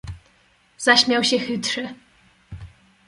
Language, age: Polish, 19-29